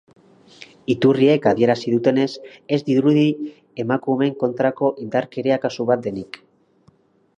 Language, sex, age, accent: Basque, male, 30-39, Mendebalekoa (Araba, Bizkaia, Gipuzkoako mendebaleko herri batzuk)